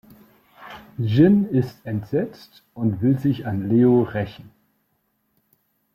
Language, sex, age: German, male, 50-59